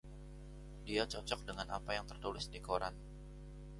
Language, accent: Indonesian, Indonesia